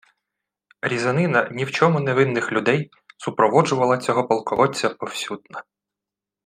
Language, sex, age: Ukrainian, male, 30-39